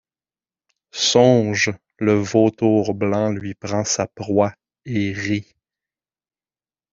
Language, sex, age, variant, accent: French, male, 30-39, Français d'Amérique du Nord, Français du Canada